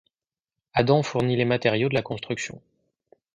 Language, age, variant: French, 19-29, Français de métropole